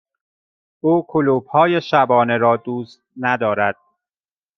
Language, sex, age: Persian, male, 40-49